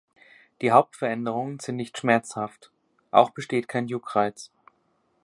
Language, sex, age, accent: German, male, 30-39, Deutschland Deutsch